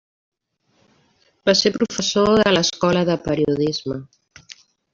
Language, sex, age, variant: Catalan, female, 50-59, Central